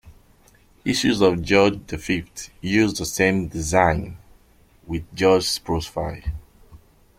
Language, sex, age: English, male, 19-29